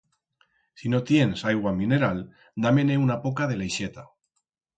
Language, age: Aragonese, 30-39